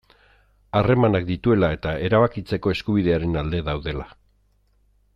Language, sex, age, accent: Basque, male, 50-59, Erdialdekoa edo Nafarra (Gipuzkoa, Nafarroa)